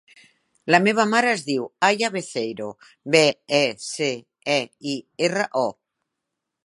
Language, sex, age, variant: Catalan, female, 60-69, Central